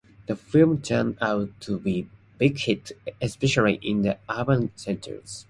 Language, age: English, 19-29